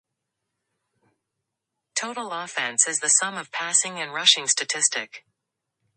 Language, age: English, under 19